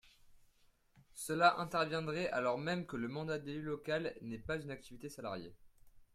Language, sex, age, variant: French, male, 19-29, Français de métropole